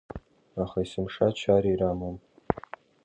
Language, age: Abkhazian, under 19